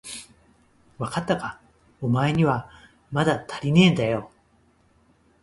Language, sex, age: Japanese, male, 50-59